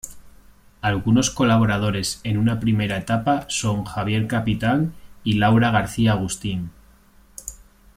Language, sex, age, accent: Spanish, male, 30-39, España: Norte peninsular (Asturias, Castilla y León, Cantabria, País Vasco, Navarra, Aragón, La Rioja, Guadalajara, Cuenca)